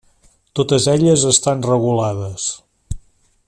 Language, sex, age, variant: Catalan, male, 50-59, Central